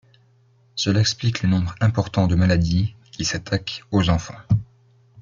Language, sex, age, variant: French, male, 19-29, Français de métropole